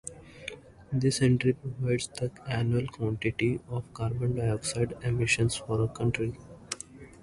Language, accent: English, India and South Asia (India, Pakistan, Sri Lanka)